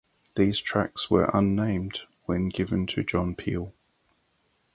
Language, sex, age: English, male, 40-49